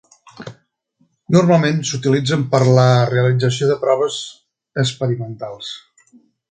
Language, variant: Catalan, Central